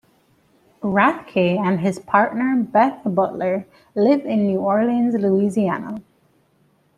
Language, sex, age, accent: English, female, 19-29, West Indies and Bermuda (Bahamas, Bermuda, Jamaica, Trinidad)